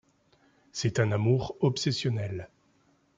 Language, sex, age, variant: French, male, 50-59, Français de métropole